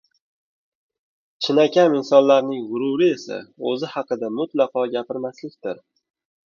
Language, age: Uzbek, 19-29